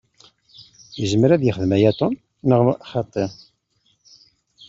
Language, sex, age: Kabyle, male, 50-59